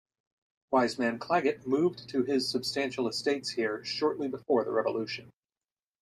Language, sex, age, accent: English, male, 30-39, United States English